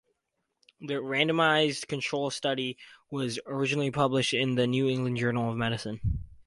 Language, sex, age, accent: English, male, under 19, United States English